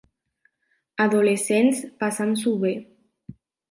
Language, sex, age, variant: Catalan, female, 19-29, Nord-Occidental